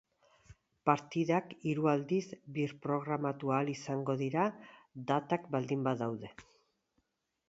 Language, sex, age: Basque, female, 50-59